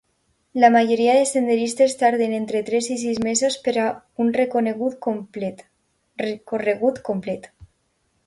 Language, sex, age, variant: Catalan, female, under 19, Alacantí